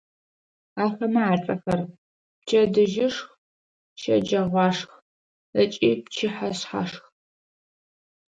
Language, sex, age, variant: Adyghe, female, 19-29, Адыгабзэ (Кирил, пстэумэ зэдыряе)